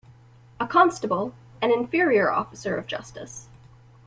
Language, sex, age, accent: English, female, 19-29, Canadian English